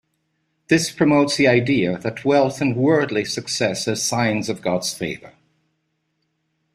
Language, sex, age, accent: English, male, 50-59, England English